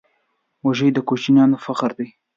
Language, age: Pashto, 19-29